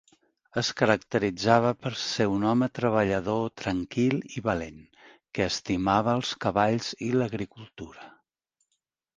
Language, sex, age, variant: Catalan, male, 50-59, Central